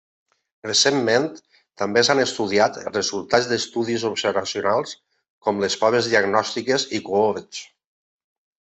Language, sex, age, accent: Catalan, male, 50-59, valencià